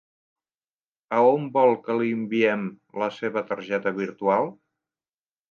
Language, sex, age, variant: Catalan, male, 50-59, Central